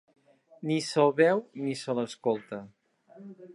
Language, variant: Catalan, Central